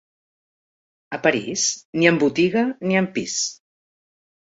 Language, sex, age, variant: Catalan, female, 40-49, Central